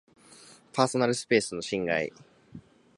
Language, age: Japanese, under 19